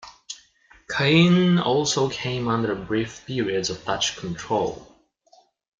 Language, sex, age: English, male, 19-29